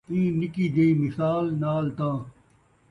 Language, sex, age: Saraiki, male, 50-59